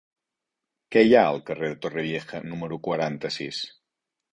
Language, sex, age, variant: Catalan, male, 40-49, Central